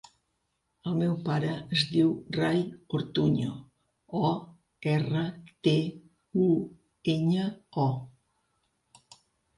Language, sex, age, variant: Catalan, female, 60-69, Central